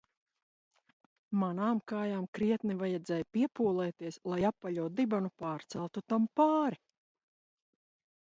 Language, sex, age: Latvian, female, 40-49